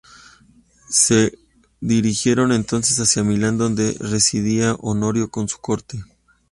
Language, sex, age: Spanish, male, 30-39